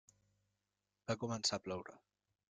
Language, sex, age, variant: Catalan, male, 30-39, Central